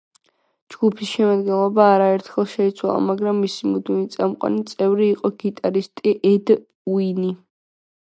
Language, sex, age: Georgian, female, 19-29